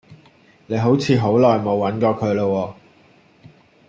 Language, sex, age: Cantonese, male, 30-39